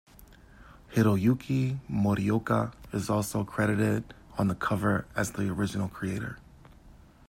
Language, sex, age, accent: English, male, 30-39, United States English